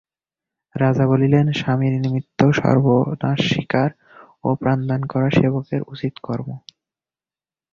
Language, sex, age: Bengali, male, 19-29